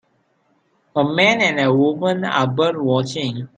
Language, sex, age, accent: English, male, 19-29, Malaysian English